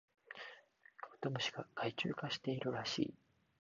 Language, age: Japanese, 19-29